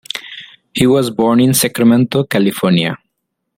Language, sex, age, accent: English, male, 19-29, India and South Asia (India, Pakistan, Sri Lanka)